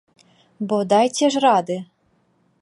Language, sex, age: Belarusian, female, 19-29